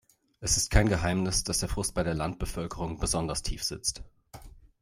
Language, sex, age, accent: German, male, 30-39, Deutschland Deutsch